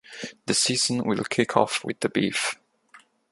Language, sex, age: English, male, 19-29